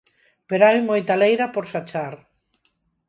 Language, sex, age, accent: Galician, female, 50-59, Neofalante